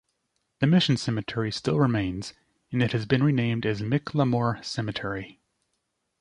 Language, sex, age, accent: English, male, 30-39, United States English